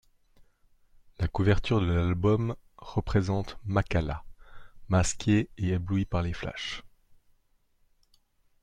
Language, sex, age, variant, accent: French, male, 30-39, Français d'Europe, Français de Suisse